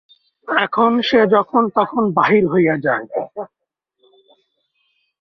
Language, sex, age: Bengali, male, 30-39